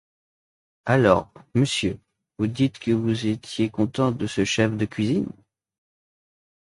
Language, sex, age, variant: French, male, under 19, Français de métropole